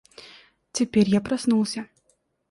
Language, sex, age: Russian, female, 19-29